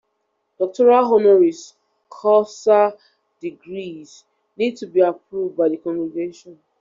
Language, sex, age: English, female, 30-39